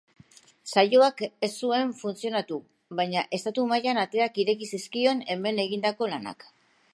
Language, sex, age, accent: Basque, female, 50-59, Mendebalekoa (Araba, Bizkaia, Gipuzkoako mendebaleko herri batzuk)